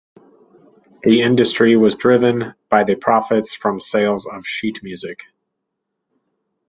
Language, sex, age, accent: English, male, 30-39, United States English